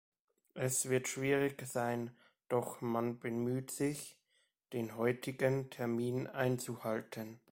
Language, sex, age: German, male, 19-29